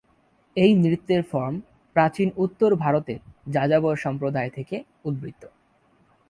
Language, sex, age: Bengali, male, under 19